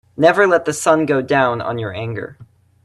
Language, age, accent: English, 19-29, United States English